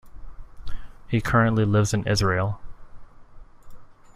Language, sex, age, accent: English, male, 19-29, United States English